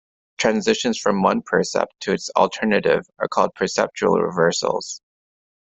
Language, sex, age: English, male, 19-29